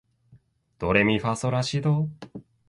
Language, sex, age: Japanese, male, 19-29